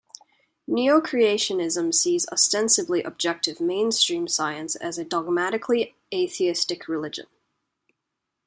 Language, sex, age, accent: English, female, 19-29, Canadian English